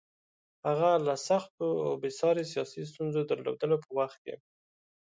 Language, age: Pashto, 30-39